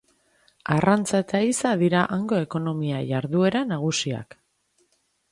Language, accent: Basque, Erdialdekoa edo Nafarra (Gipuzkoa, Nafarroa)